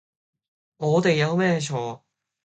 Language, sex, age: Cantonese, male, under 19